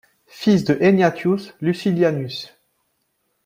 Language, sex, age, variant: French, male, 30-39, Français de métropole